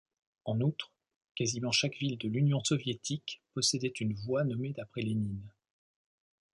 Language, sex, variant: French, male, Français de métropole